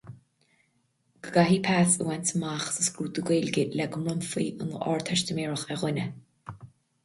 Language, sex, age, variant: Irish, female, 30-39, Gaeilge Chonnacht